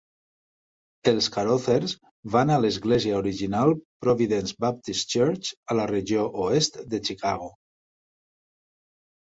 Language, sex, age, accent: Catalan, male, 50-59, valencià